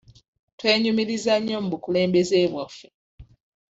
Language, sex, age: Ganda, female, 19-29